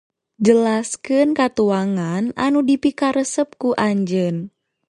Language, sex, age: Sundanese, female, 19-29